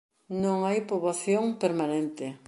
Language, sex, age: Galician, female, 60-69